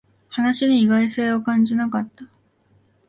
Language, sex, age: Japanese, female, 19-29